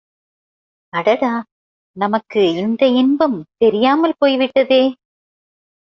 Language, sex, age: Tamil, female, 50-59